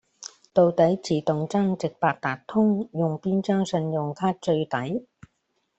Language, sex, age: Cantonese, female, 70-79